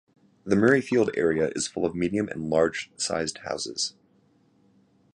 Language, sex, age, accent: English, male, 19-29, United States English